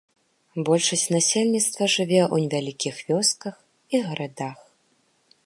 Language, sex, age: Belarusian, female, 19-29